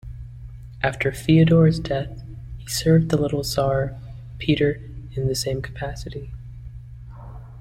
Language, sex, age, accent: English, male, 19-29, United States English